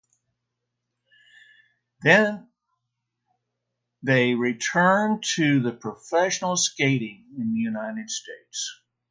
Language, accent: English, United States English